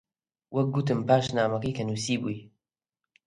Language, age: Central Kurdish, 19-29